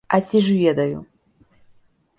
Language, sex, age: Belarusian, female, 30-39